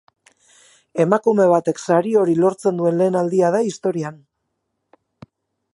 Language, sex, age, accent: Basque, female, 40-49, Erdialdekoa edo Nafarra (Gipuzkoa, Nafarroa)